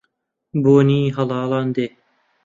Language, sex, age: Central Kurdish, male, 19-29